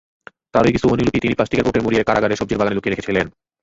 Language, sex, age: Bengali, male, 19-29